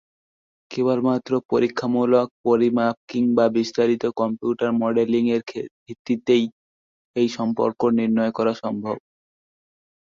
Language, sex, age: Bengali, male, 19-29